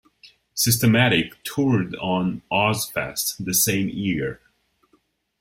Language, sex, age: English, male, 30-39